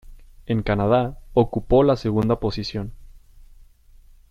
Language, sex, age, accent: Spanish, male, 19-29, México